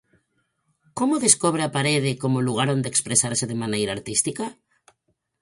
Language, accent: Galician, Normativo (estándar)